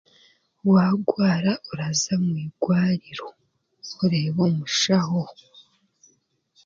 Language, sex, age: Chiga, female, 30-39